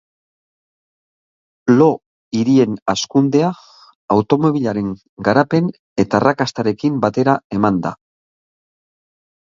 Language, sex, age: Basque, male, 60-69